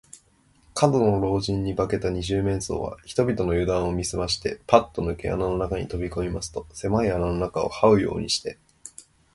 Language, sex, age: Japanese, male, under 19